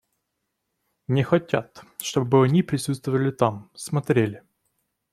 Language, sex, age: Russian, male, 19-29